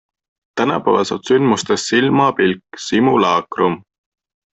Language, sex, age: Estonian, male, 19-29